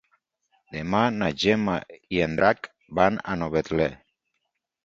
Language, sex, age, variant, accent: Catalan, male, 50-59, Valencià meridional, valencià